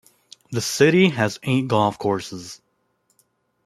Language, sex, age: English, male, under 19